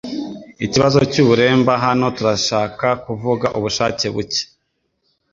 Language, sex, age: Kinyarwanda, female, 19-29